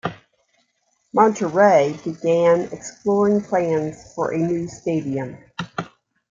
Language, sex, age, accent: English, female, 50-59, United States English